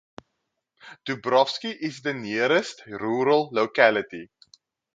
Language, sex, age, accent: English, male, 19-29, Southern African (South Africa, Zimbabwe, Namibia)